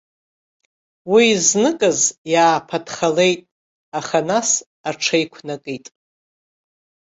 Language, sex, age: Abkhazian, female, 60-69